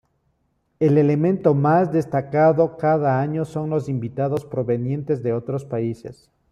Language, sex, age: Spanish, male, 50-59